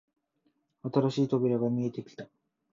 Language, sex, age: Japanese, male, 19-29